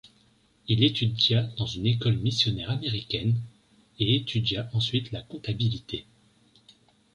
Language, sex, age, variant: French, male, 30-39, Français de métropole